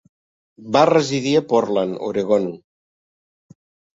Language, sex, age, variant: Catalan, male, 60-69, Central